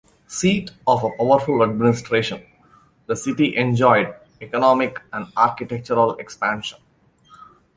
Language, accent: English, India and South Asia (India, Pakistan, Sri Lanka)